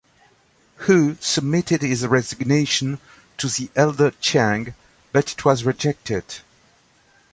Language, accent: English, England English